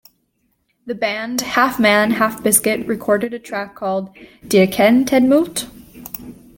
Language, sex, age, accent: English, female, 19-29, United States English